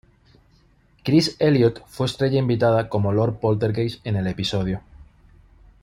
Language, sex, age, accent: Spanish, male, 30-39, España: Norte peninsular (Asturias, Castilla y León, Cantabria, País Vasco, Navarra, Aragón, La Rioja, Guadalajara, Cuenca)